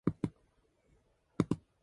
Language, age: English, under 19